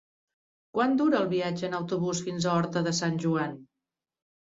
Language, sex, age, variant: Catalan, female, 60-69, Central